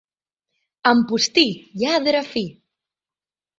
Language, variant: Catalan, Central